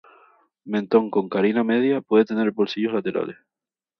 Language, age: Spanish, 19-29